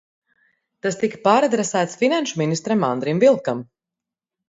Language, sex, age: Latvian, female, 40-49